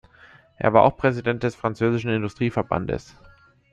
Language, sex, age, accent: German, male, under 19, Deutschland Deutsch